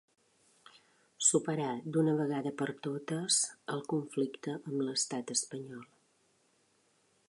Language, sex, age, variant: Catalan, female, 40-49, Balear